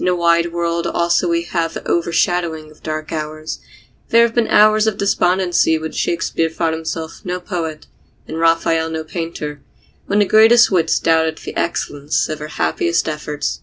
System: none